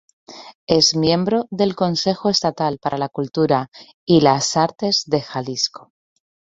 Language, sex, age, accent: Spanish, female, 30-39, España: Centro-Sur peninsular (Madrid, Toledo, Castilla-La Mancha)